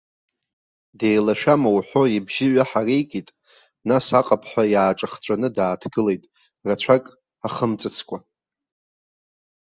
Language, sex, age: Abkhazian, male, 40-49